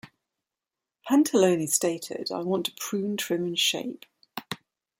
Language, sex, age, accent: English, female, 50-59, England English